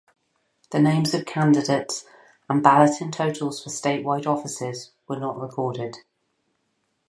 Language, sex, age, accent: English, female, 30-39, England English